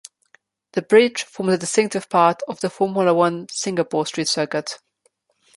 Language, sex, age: English, female, under 19